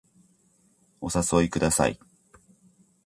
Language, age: Japanese, 40-49